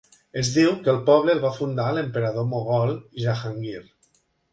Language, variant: Catalan, Nord-Occidental